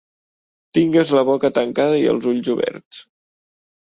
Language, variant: Catalan, Central